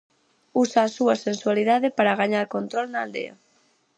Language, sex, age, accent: Galician, female, under 19, Central (gheada)